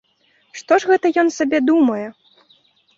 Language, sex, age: Belarusian, female, under 19